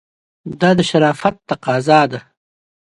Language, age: Pashto, 40-49